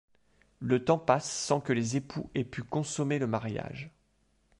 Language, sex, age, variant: French, male, 30-39, Français de métropole